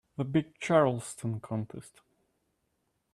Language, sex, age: English, male, 19-29